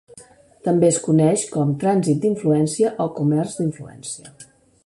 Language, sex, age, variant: Catalan, female, 50-59, Central